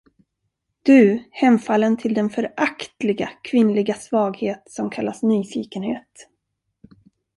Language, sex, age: Swedish, female, 40-49